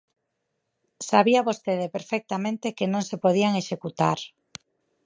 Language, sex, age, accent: Galician, female, 30-39, Normativo (estándar)